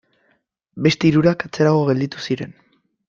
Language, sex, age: Basque, male, 19-29